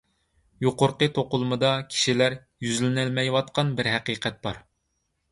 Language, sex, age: Uyghur, male, 30-39